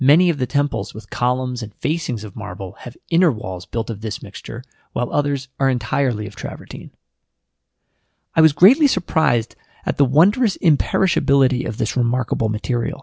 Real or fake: real